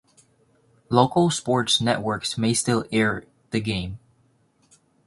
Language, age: English, under 19